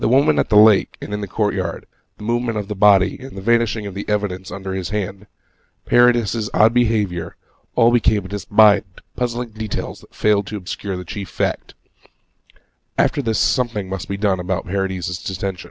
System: none